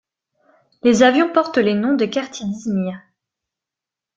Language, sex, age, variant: French, female, 19-29, Français de métropole